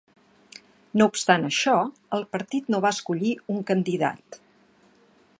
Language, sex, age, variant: Catalan, female, 50-59, Central